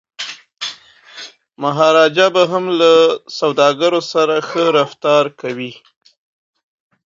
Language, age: Pashto, 30-39